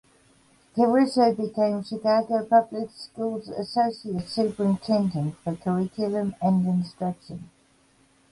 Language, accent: English, New Zealand English